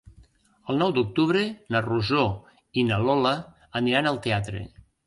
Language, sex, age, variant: Catalan, male, 60-69, Central